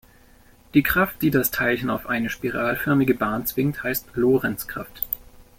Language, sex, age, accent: German, male, 19-29, Deutschland Deutsch